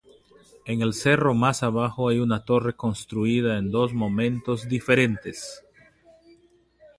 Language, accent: Spanish, Andino-Pacífico: Colombia, Perú, Ecuador, oeste de Bolivia y Venezuela andina